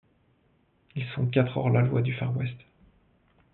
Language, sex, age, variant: French, male, 40-49, Français de métropole